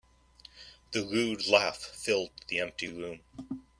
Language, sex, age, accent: English, male, 30-39, United States English